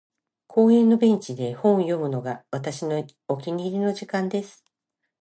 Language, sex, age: Japanese, female, 50-59